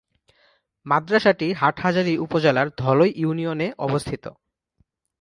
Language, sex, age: Bengali, male, 19-29